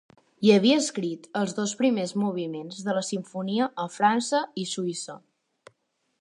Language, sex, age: Catalan, female, under 19